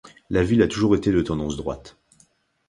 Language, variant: French, Français de métropole